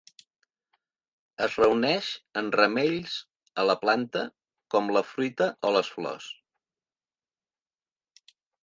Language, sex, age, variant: Catalan, male, 50-59, Central